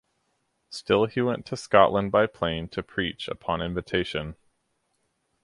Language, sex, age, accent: English, male, 30-39, United States English